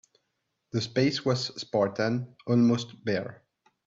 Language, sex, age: English, male, 19-29